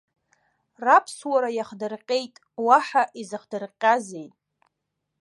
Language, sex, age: Abkhazian, female, 19-29